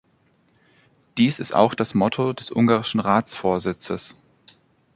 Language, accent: German, Deutschland Deutsch